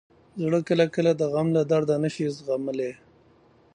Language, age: Pashto, 30-39